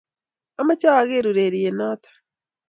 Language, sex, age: Kalenjin, female, 40-49